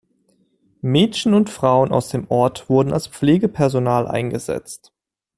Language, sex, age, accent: German, male, 30-39, Deutschland Deutsch